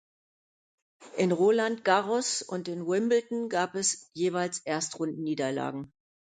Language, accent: German, Deutschland Deutsch